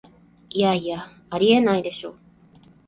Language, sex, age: Japanese, female, 30-39